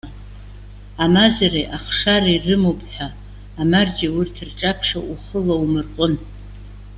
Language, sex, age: Abkhazian, female, 70-79